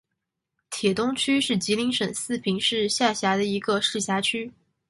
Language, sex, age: Chinese, female, 19-29